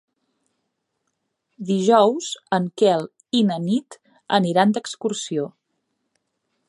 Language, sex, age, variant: Catalan, female, 40-49, Central